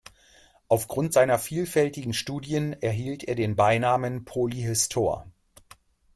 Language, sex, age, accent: German, male, 40-49, Deutschland Deutsch